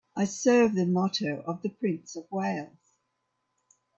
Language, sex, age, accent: English, female, 70-79, Australian English